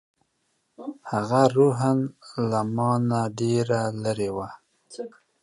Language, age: Pashto, 40-49